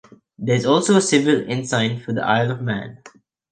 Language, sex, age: English, male, under 19